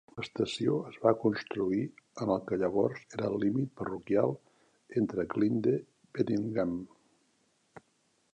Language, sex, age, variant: Catalan, male, 70-79, Central